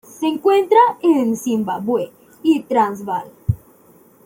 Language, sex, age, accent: Spanish, female, 19-29, México